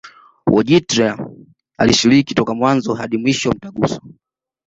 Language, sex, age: Swahili, male, 19-29